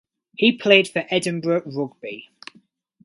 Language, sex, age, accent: English, male, 19-29, England English